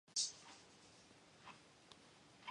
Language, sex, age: English, female, under 19